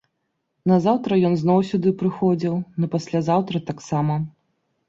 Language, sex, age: Belarusian, female, 30-39